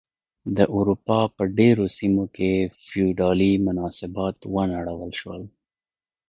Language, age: Pashto, 30-39